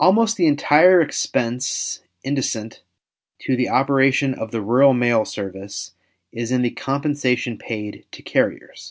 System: none